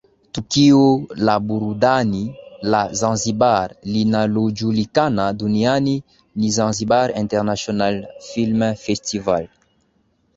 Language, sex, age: Swahili, male, 19-29